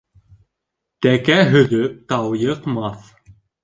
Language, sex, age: Bashkir, male, 19-29